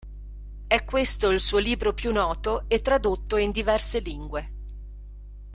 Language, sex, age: Italian, female, 50-59